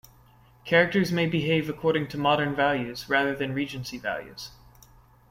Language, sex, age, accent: English, male, 19-29, United States English